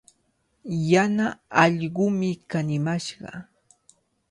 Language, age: Cajatambo North Lima Quechua, 19-29